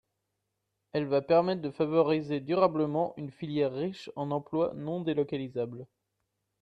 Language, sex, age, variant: French, male, 19-29, Français de métropole